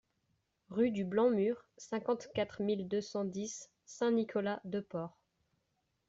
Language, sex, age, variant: French, female, 19-29, Français de métropole